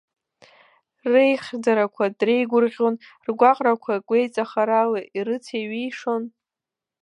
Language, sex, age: Abkhazian, female, under 19